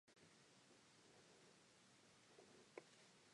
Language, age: English, 19-29